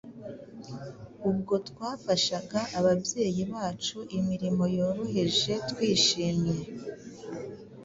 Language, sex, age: Kinyarwanda, female, 40-49